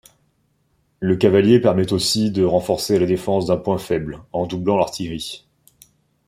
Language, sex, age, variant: French, male, 19-29, Français de métropole